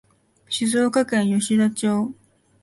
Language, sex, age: Japanese, female, 19-29